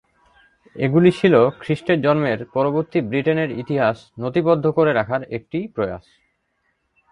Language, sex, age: Bengali, male, 19-29